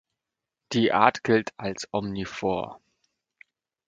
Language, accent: German, Polnisch Deutsch